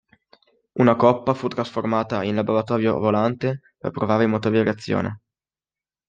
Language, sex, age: Italian, male, under 19